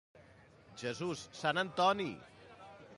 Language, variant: Catalan, Central